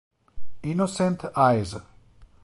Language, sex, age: Italian, male, 50-59